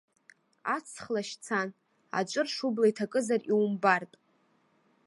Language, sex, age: Abkhazian, female, under 19